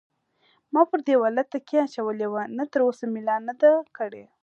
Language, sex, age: Pashto, female, 19-29